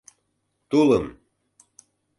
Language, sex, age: Mari, male, 50-59